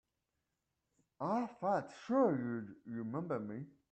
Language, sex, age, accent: English, male, 30-39, United States English